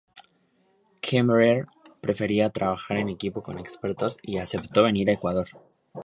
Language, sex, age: Spanish, male, 19-29